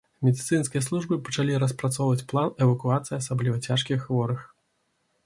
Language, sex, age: Belarusian, male, 30-39